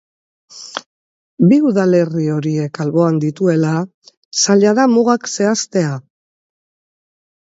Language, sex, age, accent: Basque, female, 60-69, Mendebalekoa (Araba, Bizkaia, Gipuzkoako mendebaleko herri batzuk)